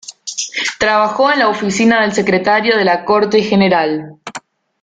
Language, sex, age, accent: Spanish, female, 19-29, Rioplatense: Argentina, Uruguay, este de Bolivia, Paraguay